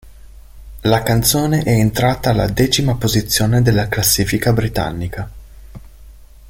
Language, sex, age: Italian, male, 30-39